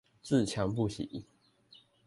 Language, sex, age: Chinese, male, 19-29